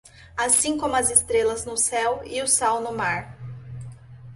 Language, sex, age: Portuguese, female, 30-39